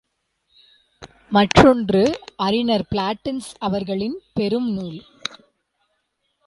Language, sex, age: Tamil, female, 19-29